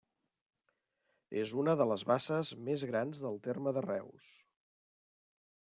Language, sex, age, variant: Catalan, male, 50-59, Central